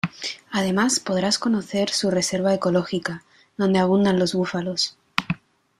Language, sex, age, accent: Spanish, female, under 19, España: Sur peninsular (Andalucia, Extremadura, Murcia)